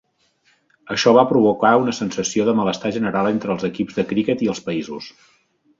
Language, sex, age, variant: Catalan, male, 40-49, Central